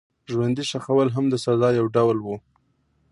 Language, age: Pashto, 19-29